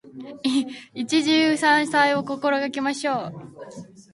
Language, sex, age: Japanese, female, 19-29